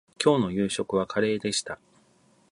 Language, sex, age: Japanese, male, 40-49